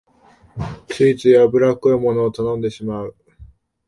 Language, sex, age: Japanese, male, 19-29